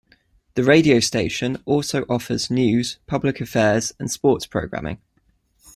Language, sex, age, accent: English, male, 19-29, England English